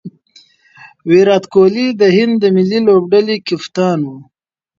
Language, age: Pashto, 30-39